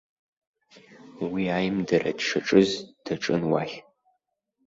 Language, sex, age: Abkhazian, male, under 19